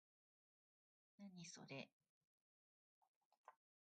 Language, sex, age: Japanese, female, 40-49